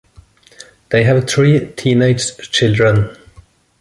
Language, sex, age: English, male, 30-39